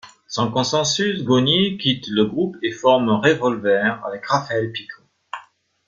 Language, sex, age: French, male, 50-59